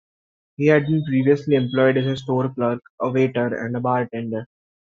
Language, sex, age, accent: English, male, 19-29, India and South Asia (India, Pakistan, Sri Lanka)